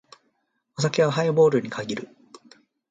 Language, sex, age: Japanese, male, 50-59